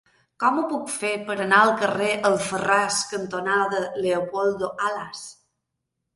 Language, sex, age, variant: Catalan, male, 30-39, Balear